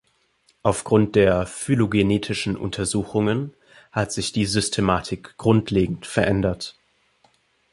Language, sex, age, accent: German, male, 19-29, Deutschland Deutsch